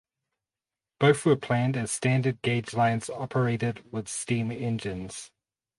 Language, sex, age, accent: English, male, 30-39, New Zealand English